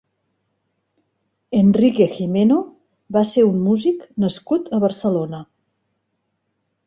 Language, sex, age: Catalan, female, 40-49